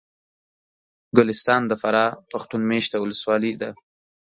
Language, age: Pashto, 19-29